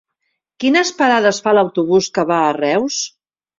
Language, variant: Catalan, Central